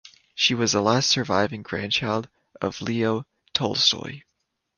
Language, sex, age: English, male, 19-29